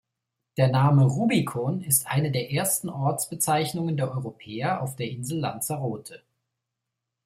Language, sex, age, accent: German, male, 30-39, Deutschland Deutsch